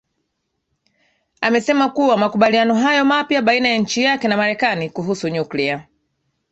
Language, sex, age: Swahili, female, 30-39